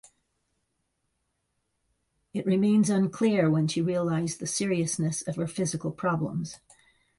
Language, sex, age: English, female, 70-79